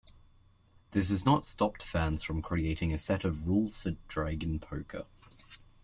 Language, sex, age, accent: English, male, under 19, Australian English